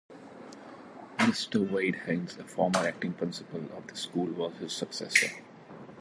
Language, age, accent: English, 19-29, India and South Asia (India, Pakistan, Sri Lanka)